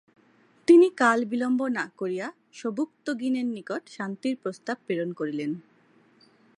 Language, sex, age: Bengali, male, 30-39